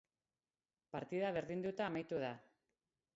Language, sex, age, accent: Basque, female, 40-49, Mendebalekoa (Araba, Bizkaia, Gipuzkoako mendebaleko herri batzuk)